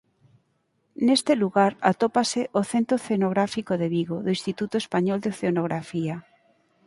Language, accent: Galician, Normativo (estándar)